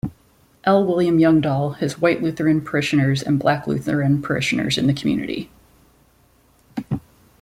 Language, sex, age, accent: English, female, 40-49, United States English